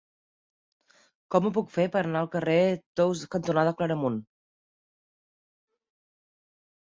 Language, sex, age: Catalan, female, 30-39